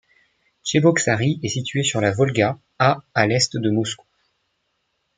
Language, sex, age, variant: French, male, 19-29, Français de métropole